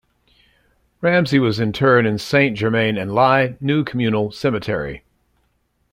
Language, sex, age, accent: English, male, 60-69, United States English